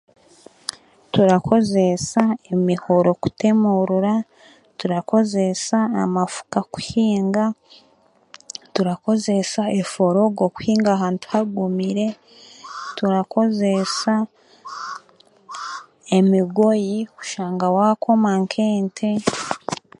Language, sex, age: Chiga, female, 19-29